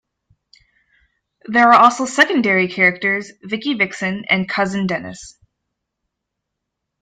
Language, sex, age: English, female, 19-29